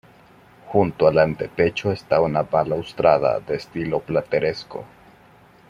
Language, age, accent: Spanish, 19-29, América central